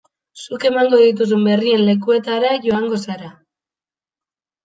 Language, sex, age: Basque, female, 19-29